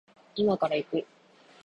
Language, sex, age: Japanese, female, under 19